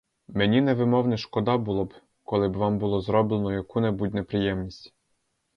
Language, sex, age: Ukrainian, male, 19-29